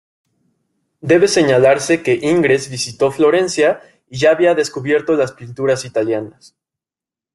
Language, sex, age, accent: Spanish, male, 19-29, México